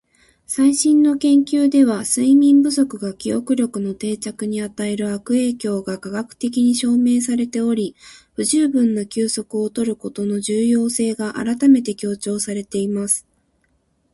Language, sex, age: Japanese, female, 19-29